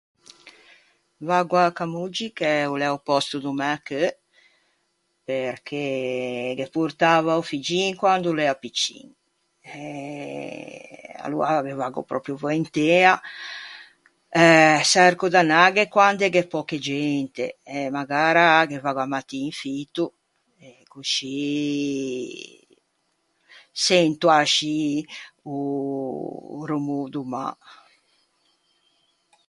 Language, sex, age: Ligurian, female, 60-69